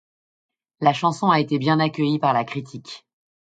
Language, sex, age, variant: French, female, 40-49, Français de métropole